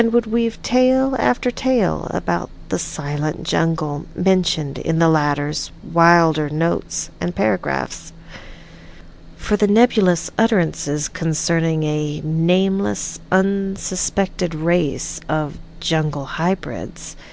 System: none